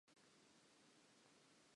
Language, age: Southern Sotho, 19-29